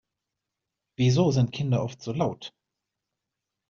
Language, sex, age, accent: German, male, 50-59, Deutschland Deutsch